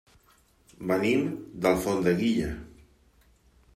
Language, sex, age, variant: Catalan, male, 50-59, Central